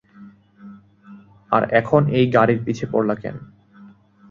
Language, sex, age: Bengali, male, 19-29